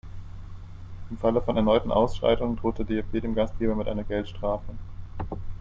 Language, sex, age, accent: German, male, 19-29, Deutschland Deutsch